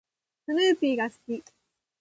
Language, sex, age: Japanese, female, 19-29